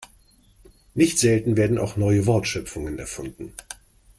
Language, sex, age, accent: German, male, 50-59, Deutschland Deutsch